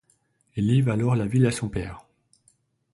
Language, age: French, 30-39